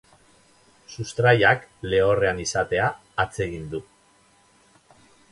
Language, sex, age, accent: Basque, male, 50-59, Mendebalekoa (Araba, Bizkaia, Gipuzkoako mendebaleko herri batzuk)